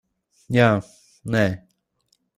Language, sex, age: Latvian, male, 19-29